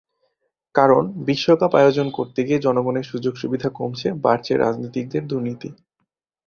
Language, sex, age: Bengali, male, 19-29